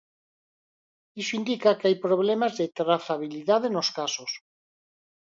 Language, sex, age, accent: Galician, male, 50-59, Normativo (estándar)